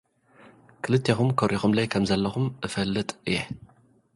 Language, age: Tigrinya, 40-49